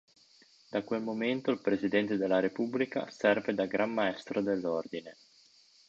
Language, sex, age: Italian, male, 30-39